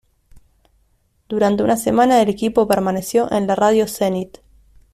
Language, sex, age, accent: Spanish, female, 19-29, Rioplatense: Argentina, Uruguay, este de Bolivia, Paraguay